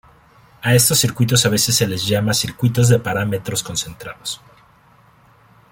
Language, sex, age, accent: Spanish, male, 30-39, México